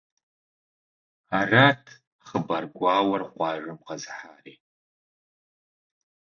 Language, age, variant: Kabardian, 30-39, Адыгэбзэ (Къэбэрдей, Кирил, псоми зэдай)